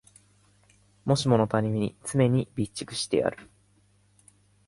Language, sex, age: Japanese, male, 19-29